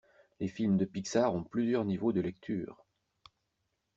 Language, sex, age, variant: French, male, 50-59, Français de métropole